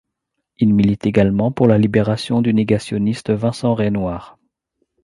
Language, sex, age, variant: French, male, 40-49, Français de métropole